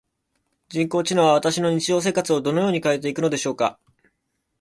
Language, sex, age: Japanese, male, 19-29